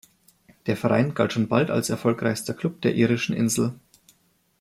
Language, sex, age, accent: German, male, 19-29, Deutschland Deutsch